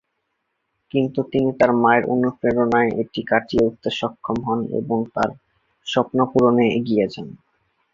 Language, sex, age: Bengali, male, 19-29